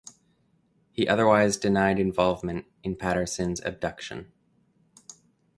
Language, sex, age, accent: English, male, 30-39, Canadian English